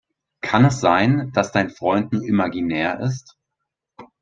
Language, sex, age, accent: German, male, 19-29, Deutschland Deutsch